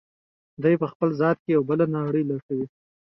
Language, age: Pashto, 19-29